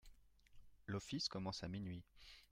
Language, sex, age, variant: French, male, 30-39, Français de métropole